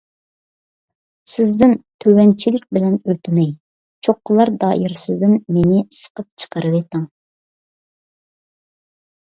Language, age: Uyghur, under 19